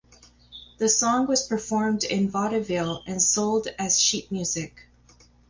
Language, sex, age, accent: English, female, 40-49, United States English